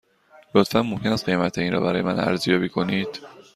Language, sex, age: Persian, male, 30-39